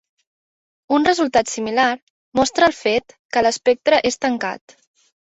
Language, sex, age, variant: Catalan, female, 19-29, Central